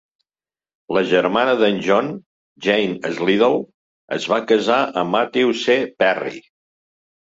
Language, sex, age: Catalan, male, 70-79